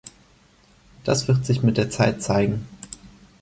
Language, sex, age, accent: German, male, 19-29, Deutschland Deutsch